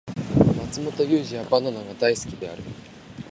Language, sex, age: Japanese, male, 19-29